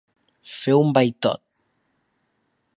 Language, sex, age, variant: Catalan, male, 19-29, Nord-Occidental